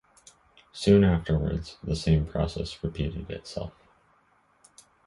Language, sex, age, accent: English, male, under 19, United States English